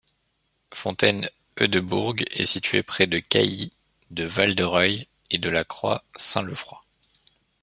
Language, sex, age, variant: French, male, 30-39, Français de métropole